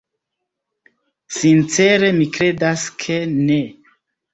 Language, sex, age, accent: Esperanto, male, 30-39, Internacia